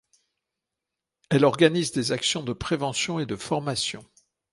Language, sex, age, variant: French, male, 60-69, Français de métropole